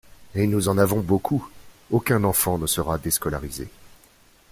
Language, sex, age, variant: French, male, 40-49, Français de métropole